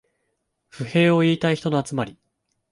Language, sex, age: Japanese, male, 19-29